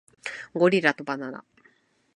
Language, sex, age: Japanese, female, 30-39